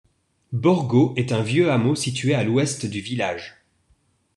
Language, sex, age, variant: French, male, 40-49, Français de métropole